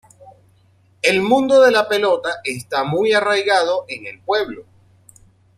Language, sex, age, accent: Spanish, male, 40-49, Caribe: Cuba, Venezuela, Puerto Rico, República Dominicana, Panamá, Colombia caribeña, México caribeño, Costa del golfo de México